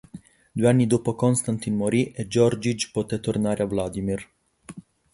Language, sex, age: Italian, male, 19-29